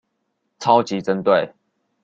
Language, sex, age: Chinese, male, 19-29